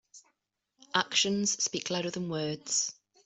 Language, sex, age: English, female, 30-39